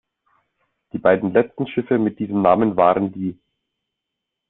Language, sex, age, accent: German, male, 19-29, Deutschland Deutsch